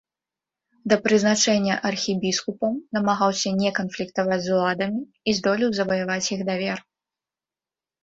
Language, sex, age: Belarusian, female, 19-29